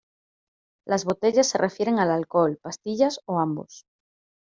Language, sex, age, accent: Spanish, female, 30-39, España: Norte peninsular (Asturias, Castilla y León, Cantabria, País Vasco, Navarra, Aragón, La Rioja, Guadalajara, Cuenca)